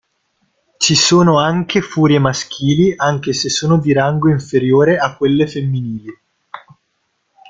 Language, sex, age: Italian, male, 19-29